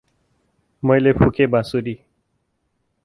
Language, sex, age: Nepali, male, 30-39